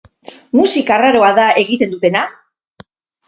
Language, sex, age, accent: Basque, female, 40-49, Mendebalekoa (Araba, Bizkaia, Gipuzkoako mendebaleko herri batzuk)